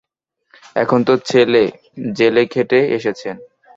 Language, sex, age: Bengali, male, under 19